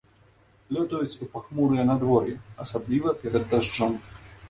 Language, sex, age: Belarusian, male, 19-29